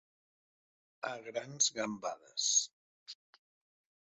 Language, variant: Catalan, Central